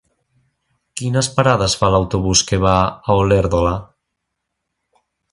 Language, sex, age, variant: Catalan, male, 19-29, Central